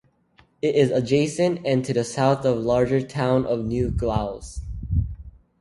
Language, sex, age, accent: English, male, under 19, United States English